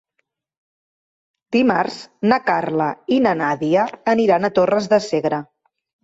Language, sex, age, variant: Catalan, female, 30-39, Central